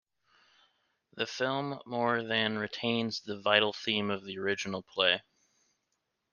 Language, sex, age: English, male, 19-29